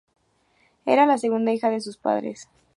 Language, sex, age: Spanish, female, 19-29